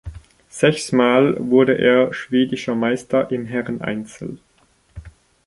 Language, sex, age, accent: German, male, 30-39, Deutschland Deutsch